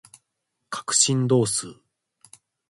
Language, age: Japanese, 19-29